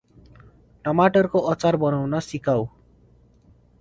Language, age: Nepali, 19-29